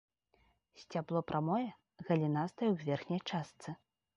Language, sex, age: Belarusian, female, 30-39